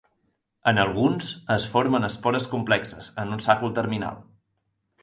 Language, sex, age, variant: Catalan, male, 19-29, Central